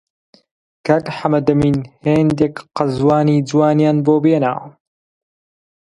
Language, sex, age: Central Kurdish, male, 19-29